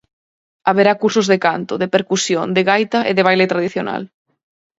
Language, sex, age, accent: Galician, female, 19-29, Atlántico (seseo e gheada)